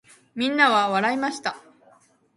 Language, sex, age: Japanese, female, under 19